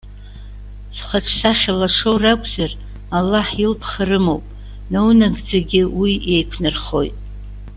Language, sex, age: Abkhazian, female, 70-79